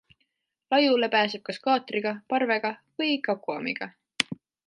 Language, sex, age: Estonian, female, 19-29